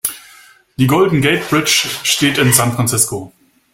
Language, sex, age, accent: German, male, 40-49, Deutschland Deutsch